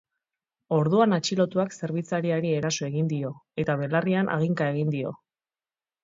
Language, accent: Basque, Erdialdekoa edo Nafarra (Gipuzkoa, Nafarroa)